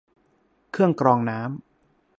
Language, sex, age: Thai, male, 19-29